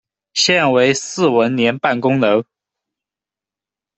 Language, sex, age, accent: Chinese, male, under 19, 出生地：四川省